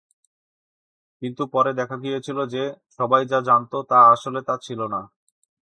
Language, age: Bengali, 30-39